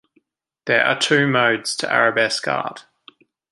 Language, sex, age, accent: English, male, 19-29, Australian English